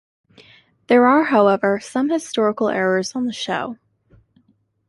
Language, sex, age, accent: English, female, 19-29, United States English